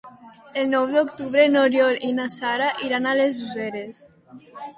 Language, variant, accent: Catalan, Nord-Occidental, aprenent (recent, des del castellà)